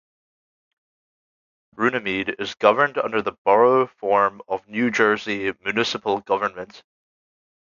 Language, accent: English, United States English; New Zealand English